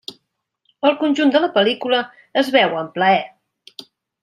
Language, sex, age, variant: Catalan, female, 50-59, Central